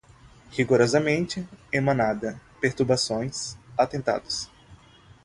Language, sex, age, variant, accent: Portuguese, male, 19-29, Portuguese (Brasil), Nordestino